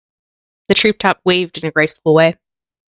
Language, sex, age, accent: English, female, 19-29, United States English